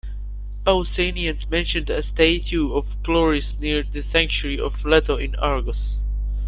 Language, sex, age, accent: English, male, 19-29, United States English